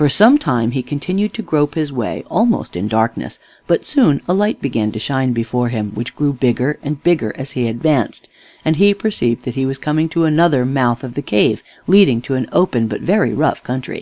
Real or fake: real